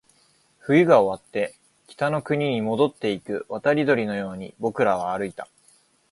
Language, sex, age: Japanese, male, 19-29